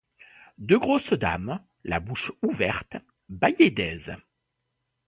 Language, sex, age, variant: French, male, 40-49, Français de métropole